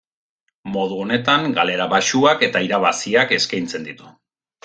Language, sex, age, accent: Basque, male, 50-59, Erdialdekoa edo Nafarra (Gipuzkoa, Nafarroa)